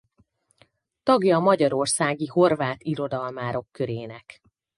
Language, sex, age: Hungarian, female, 40-49